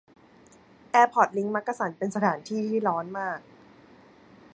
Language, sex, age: Thai, female, 19-29